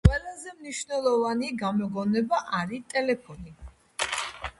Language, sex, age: Georgian, female, 50-59